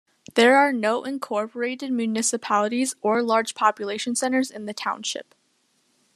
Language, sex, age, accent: English, female, under 19, United States English